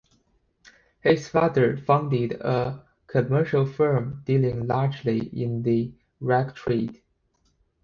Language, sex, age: English, male, 19-29